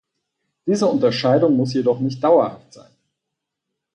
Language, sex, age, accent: German, male, 40-49, Deutschland Deutsch